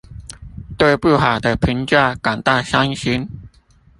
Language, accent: Chinese, 出生地：臺北市